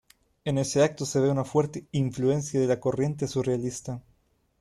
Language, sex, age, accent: Spanish, male, 19-29, México